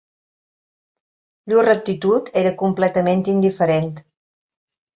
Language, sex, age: Catalan, female, 50-59